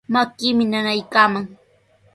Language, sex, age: Sihuas Ancash Quechua, female, 19-29